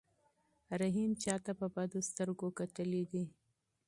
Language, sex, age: Pashto, female, 30-39